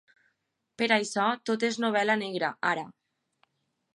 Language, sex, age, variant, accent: Catalan, female, 19-29, Valencià central, valencià